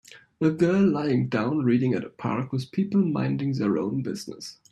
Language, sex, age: English, male, 19-29